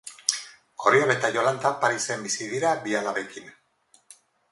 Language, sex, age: Basque, female, 50-59